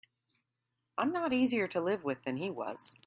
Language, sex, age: English, female, 40-49